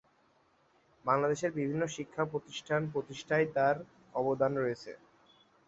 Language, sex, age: Bengali, male, 19-29